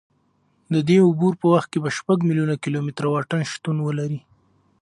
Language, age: Pashto, 19-29